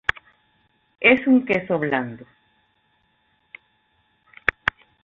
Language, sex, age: Spanish, female, 50-59